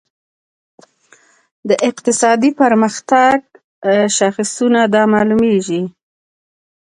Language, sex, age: Pashto, female, 30-39